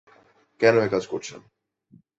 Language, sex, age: Bengali, male, 19-29